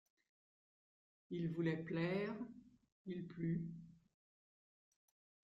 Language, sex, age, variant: French, female, 60-69, Français de métropole